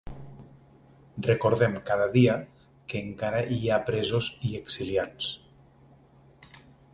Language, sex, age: Catalan, male, 40-49